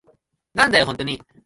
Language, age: Japanese, 19-29